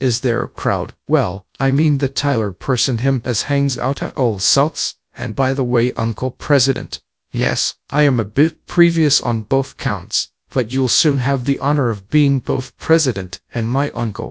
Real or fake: fake